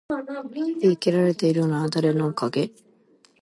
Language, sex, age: Japanese, female, 19-29